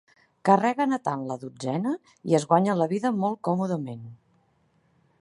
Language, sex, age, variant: Catalan, female, 40-49, Central